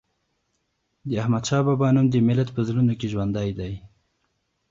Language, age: Pashto, 19-29